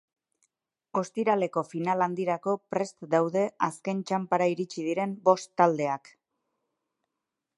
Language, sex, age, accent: Basque, female, 30-39, Erdialdekoa edo Nafarra (Gipuzkoa, Nafarroa)